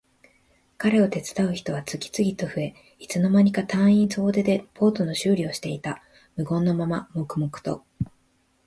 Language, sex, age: Japanese, female, 30-39